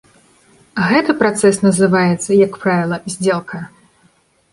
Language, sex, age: Belarusian, female, 19-29